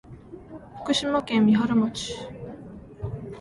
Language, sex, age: Japanese, female, 19-29